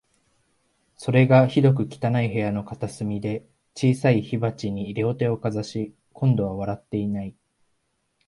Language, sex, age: Japanese, male, 19-29